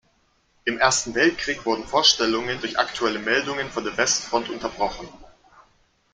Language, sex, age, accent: German, male, 19-29, Deutschland Deutsch